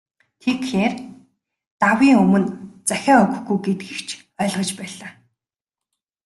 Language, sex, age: Mongolian, female, 19-29